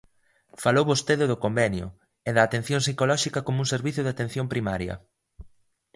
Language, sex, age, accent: Galician, male, under 19, Normativo (estándar)